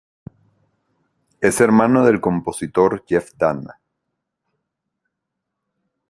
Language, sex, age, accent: Spanish, male, 40-49, Caribe: Cuba, Venezuela, Puerto Rico, República Dominicana, Panamá, Colombia caribeña, México caribeño, Costa del golfo de México